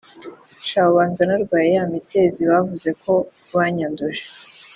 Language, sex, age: Kinyarwanda, female, 19-29